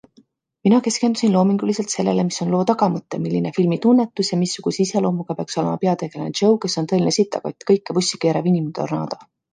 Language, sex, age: Estonian, female, 30-39